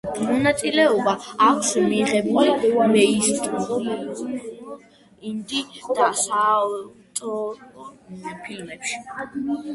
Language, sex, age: Georgian, female, under 19